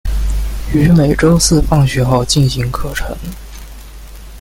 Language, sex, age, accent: Chinese, male, 19-29, 出生地：江苏省